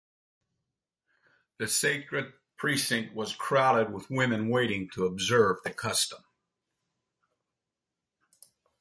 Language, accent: English, United States English